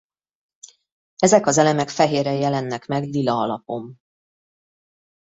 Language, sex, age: Hungarian, female, 30-39